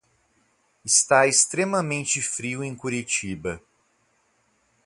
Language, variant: Portuguese, Portuguese (Brasil)